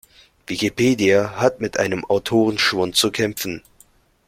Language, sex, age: German, male, 19-29